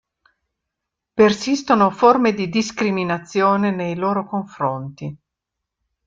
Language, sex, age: Italian, female, 70-79